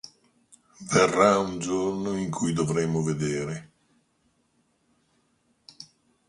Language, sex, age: Italian, male, 60-69